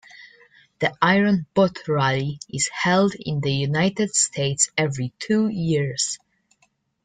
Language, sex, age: English, male, under 19